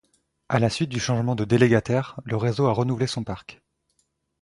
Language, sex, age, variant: French, male, 19-29, Français de métropole